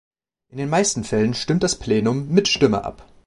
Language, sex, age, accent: German, male, 19-29, Deutschland Deutsch